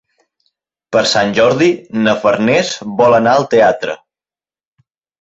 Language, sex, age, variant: Catalan, male, 19-29, Central